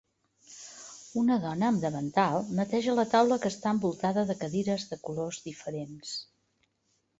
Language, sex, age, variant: Catalan, female, 60-69, Central